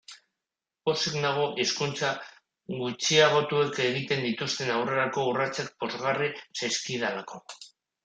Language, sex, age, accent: Basque, male, 40-49, Mendebalekoa (Araba, Bizkaia, Gipuzkoako mendebaleko herri batzuk)